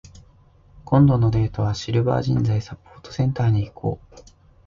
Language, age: Japanese, 19-29